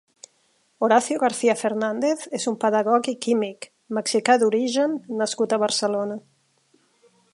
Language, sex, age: Catalan, female, 50-59